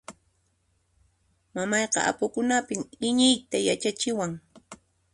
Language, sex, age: Puno Quechua, female, 40-49